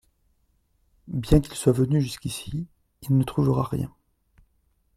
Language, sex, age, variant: French, male, 30-39, Français de métropole